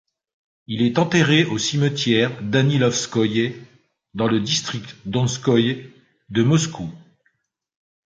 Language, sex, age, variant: French, male, 50-59, Français de métropole